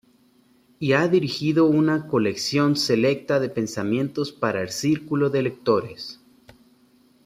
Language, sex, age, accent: Spanish, male, 19-29, México